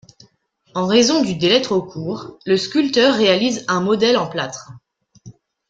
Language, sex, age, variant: French, female, 19-29, Français de métropole